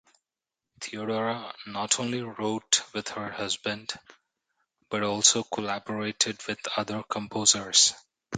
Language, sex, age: English, male, 30-39